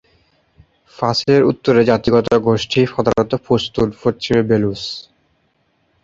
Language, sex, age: Bengali, male, 19-29